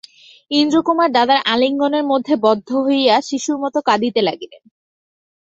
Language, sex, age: Bengali, female, 19-29